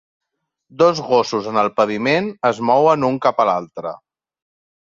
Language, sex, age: Catalan, male, 40-49